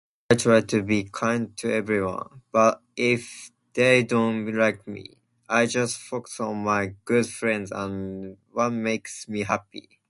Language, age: English, 19-29